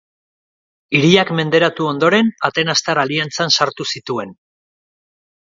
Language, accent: Basque, Erdialdekoa edo Nafarra (Gipuzkoa, Nafarroa)